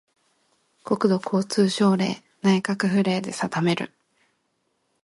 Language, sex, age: Japanese, female, 19-29